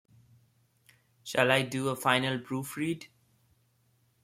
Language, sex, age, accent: English, male, 19-29, India and South Asia (India, Pakistan, Sri Lanka)